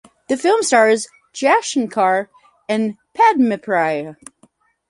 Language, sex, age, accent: English, female, 30-39, United States English